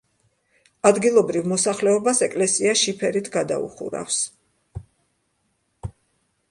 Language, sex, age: Georgian, female, 60-69